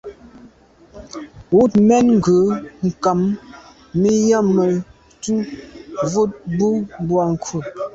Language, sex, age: Medumba, female, 19-29